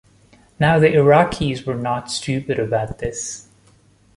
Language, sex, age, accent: English, male, 30-39, India and South Asia (India, Pakistan, Sri Lanka)